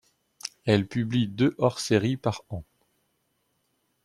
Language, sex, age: French, male, 40-49